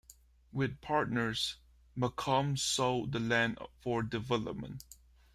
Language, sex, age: English, male, 30-39